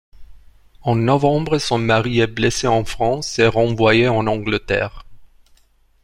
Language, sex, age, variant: French, male, 30-39, Français d'Europe